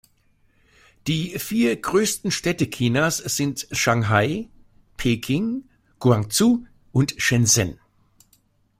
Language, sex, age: German, male, 60-69